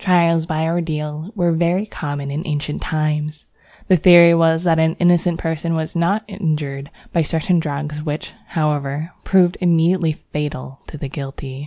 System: none